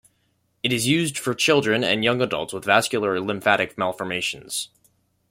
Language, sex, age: English, male, under 19